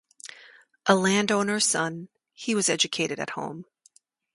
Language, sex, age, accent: English, female, 50-59, United States English